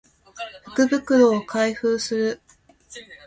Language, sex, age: Japanese, female, 40-49